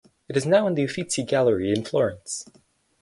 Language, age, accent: English, 19-29, United States English